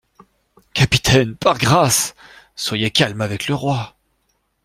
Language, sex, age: French, male, 40-49